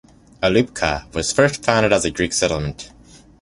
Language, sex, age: English, male, 19-29